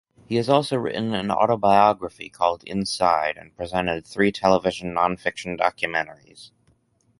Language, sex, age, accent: English, male, 19-29, United States English